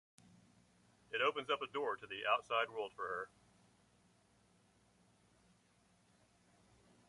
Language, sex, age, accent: English, male, 50-59, United States English